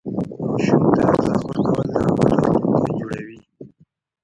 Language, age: Pashto, 19-29